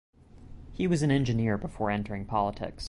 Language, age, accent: English, 19-29, United States English